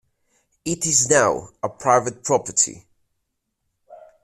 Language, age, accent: English, 19-29, England English